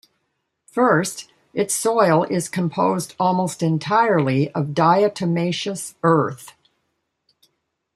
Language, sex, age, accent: English, female, 70-79, United States English